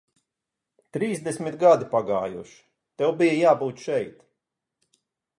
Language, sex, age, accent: Latvian, male, 40-49, Rigas